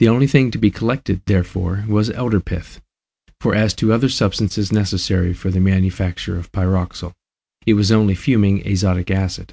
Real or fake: real